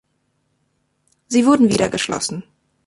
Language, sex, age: German, female, 19-29